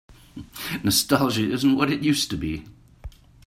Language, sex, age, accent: English, male, 60-69, United States English